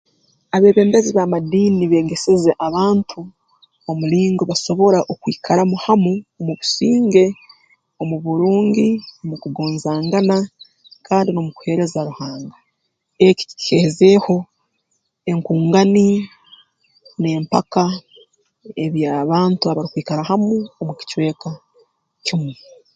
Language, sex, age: Tooro, female, 19-29